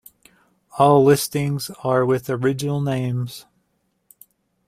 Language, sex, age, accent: English, male, 19-29, United States English